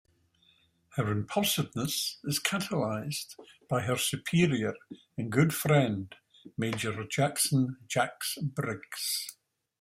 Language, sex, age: English, male, 70-79